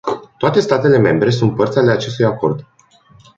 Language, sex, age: Romanian, male, 19-29